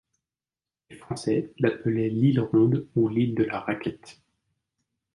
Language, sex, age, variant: French, male, 30-39, Français de métropole